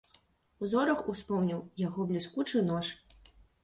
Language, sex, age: Belarusian, female, 30-39